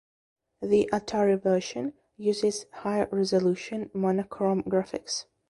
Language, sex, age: English, female, 19-29